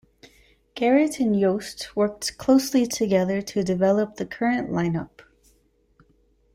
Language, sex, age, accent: English, female, 19-29, United States English